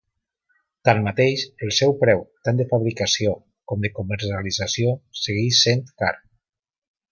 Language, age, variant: Catalan, 50-59, Valencià meridional